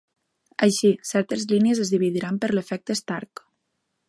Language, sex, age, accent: Catalan, female, 19-29, septentrional; valencià